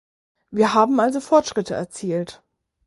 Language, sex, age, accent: German, female, 19-29, Deutschland Deutsch